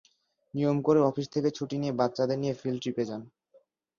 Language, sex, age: Bengali, male, 19-29